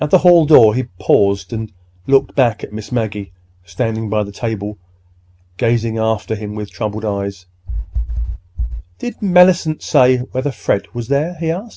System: none